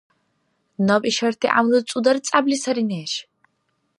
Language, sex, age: Dargwa, female, 19-29